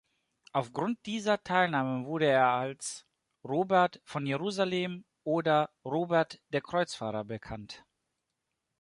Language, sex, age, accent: German, male, 30-39, Deutschland Deutsch